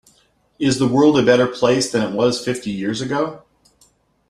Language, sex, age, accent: English, male, 40-49, United States English